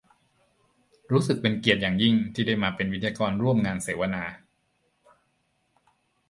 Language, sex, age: Thai, male, 40-49